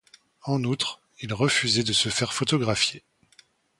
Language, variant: French, Français de métropole